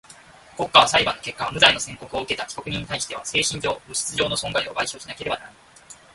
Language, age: Japanese, 19-29